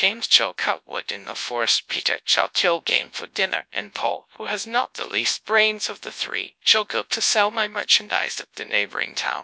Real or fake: fake